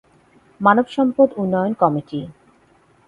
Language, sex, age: Bengali, female, 30-39